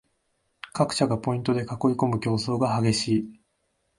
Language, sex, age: Japanese, male, 19-29